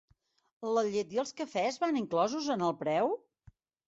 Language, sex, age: Catalan, female, 60-69